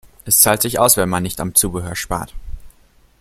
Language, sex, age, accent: German, male, 19-29, Deutschland Deutsch